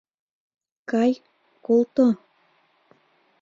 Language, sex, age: Mari, female, 19-29